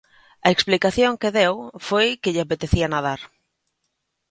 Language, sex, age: Galician, female, 30-39